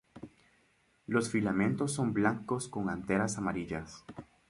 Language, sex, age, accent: Spanish, male, 19-29, América central